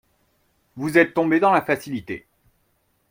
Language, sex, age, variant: French, male, 30-39, Français de métropole